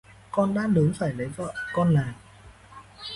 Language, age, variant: Vietnamese, 19-29, Hà Nội